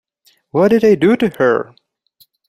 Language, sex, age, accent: English, male, under 19, Canadian English